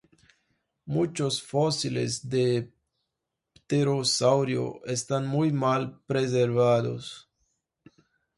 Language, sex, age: Spanish, male, 19-29